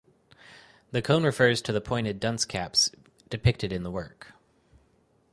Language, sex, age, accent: English, male, 30-39, United States English